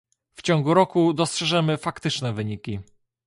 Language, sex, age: Polish, male, 19-29